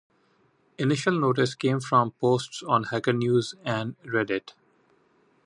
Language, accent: English, India and South Asia (India, Pakistan, Sri Lanka)